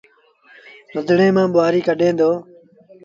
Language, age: Sindhi Bhil, under 19